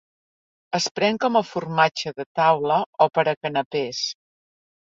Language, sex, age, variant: Catalan, female, 60-69, Central